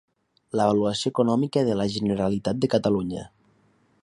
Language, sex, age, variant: Catalan, male, 19-29, Nord-Occidental